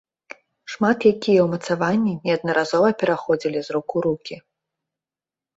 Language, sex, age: Belarusian, female, 30-39